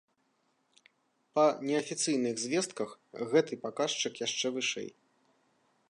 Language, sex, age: Belarusian, male, 40-49